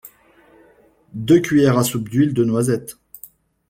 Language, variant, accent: French, Français d'Afrique subsaharienne et des îles africaines, Français de Madagascar